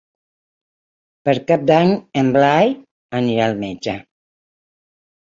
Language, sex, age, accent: Catalan, female, 70-79, aprenent (recent, des del castellà)